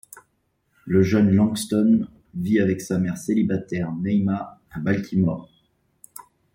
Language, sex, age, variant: French, male, 40-49, Français de métropole